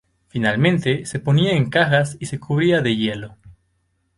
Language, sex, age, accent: Spanish, male, 19-29, México